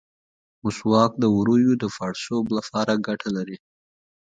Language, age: Pashto, 19-29